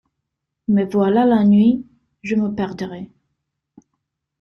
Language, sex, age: French, female, 30-39